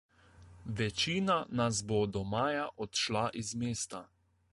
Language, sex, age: Slovenian, male, 19-29